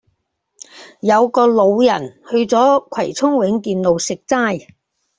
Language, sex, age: Cantonese, female, 70-79